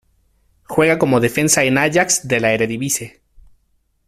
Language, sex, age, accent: Spanish, male, 19-29, México